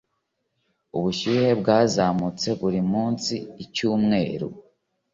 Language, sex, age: Kinyarwanda, male, under 19